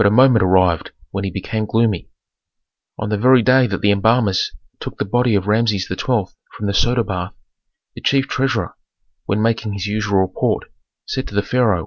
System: none